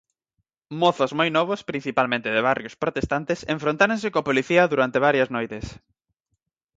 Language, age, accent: Galician, 19-29, Atlántico (seseo e gheada); Normativo (estándar)